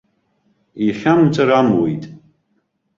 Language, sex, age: Abkhazian, male, 50-59